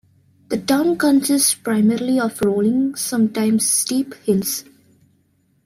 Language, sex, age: English, female, 19-29